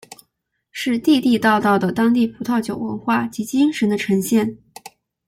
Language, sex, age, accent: Chinese, female, 19-29, 出生地：四川省